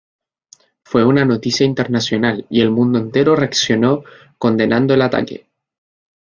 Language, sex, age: Spanish, male, 19-29